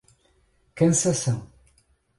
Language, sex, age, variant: Portuguese, male, 30-39, Portuguese (Portugal)